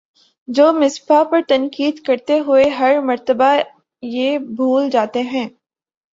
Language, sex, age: Urdu, female, 19-29